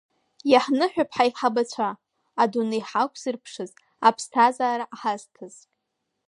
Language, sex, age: Abkhazian, female, under 19